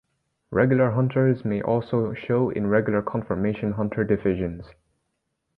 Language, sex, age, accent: English, male, 19-29, United States English